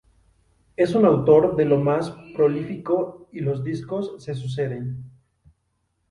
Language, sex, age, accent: Spanish, male, 19-29, México